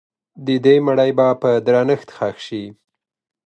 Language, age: Pashto, 30-39